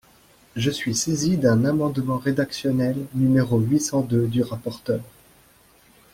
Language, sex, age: French, male, 19-29